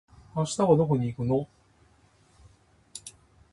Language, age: Japanese, 30-39